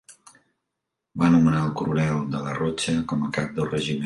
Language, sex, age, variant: Catalan, male, 50-59, Central